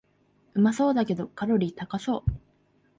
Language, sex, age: Japanese, female, 19-29